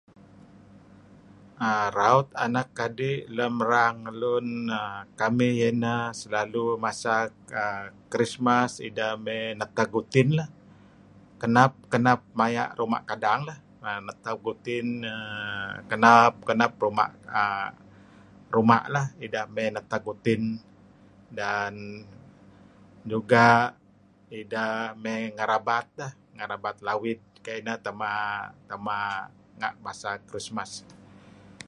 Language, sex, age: Kelabit, male, 60-69